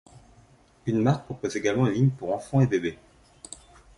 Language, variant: French, Français de métropole